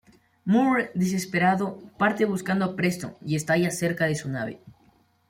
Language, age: Spanish, under 19